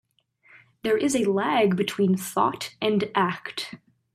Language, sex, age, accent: English, female, 19-29, United States English